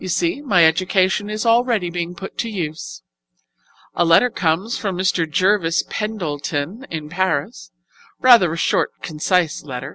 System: none